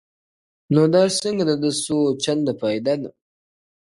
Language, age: Pashto, 19-29